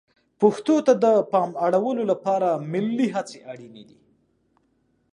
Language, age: Pashto, 30-39